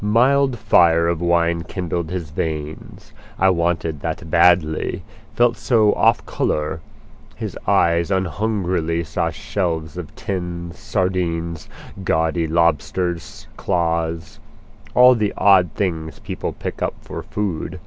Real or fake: real